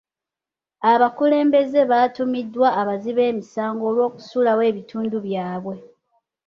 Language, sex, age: Ganda, female, 30-39